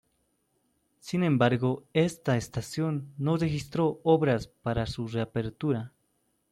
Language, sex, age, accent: Spanish, male, 19-29, Andino-Pacífico: Colombia, Perú, Ecuador, oeste de Bolivia y Venezuela andina